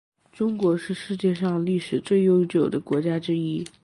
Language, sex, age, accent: Chinese, male, under 19, 出生地：江西省